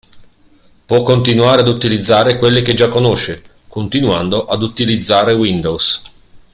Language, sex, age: Italian, male, 50-59